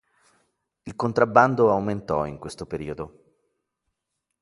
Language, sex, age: Italian, male, 40-49